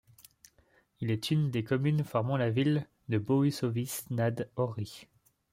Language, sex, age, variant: French, male, 19-29, Français de métropole